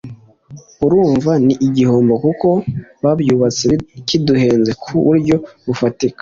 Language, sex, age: Kinyarwanda, male, 19-29